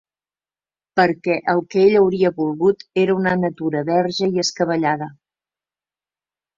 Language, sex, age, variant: Catalan, female, 60-69, Central